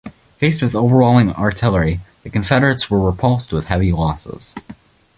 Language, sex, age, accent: English, male, under 19, Canadian English